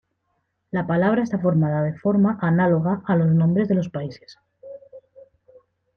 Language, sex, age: Spanish, female, 30-39